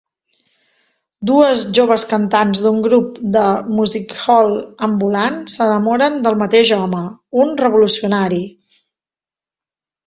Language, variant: Catalan, Central